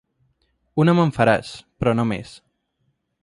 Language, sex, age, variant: Catalan, male, 19-29, Central